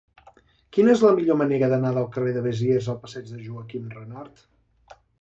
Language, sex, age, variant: Catalan, male, 40-49, Septentrional